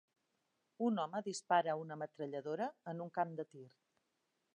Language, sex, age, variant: Catalan, female, 60-69, Central